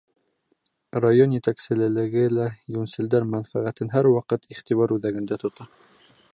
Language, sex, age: Bashkir, male, 19-29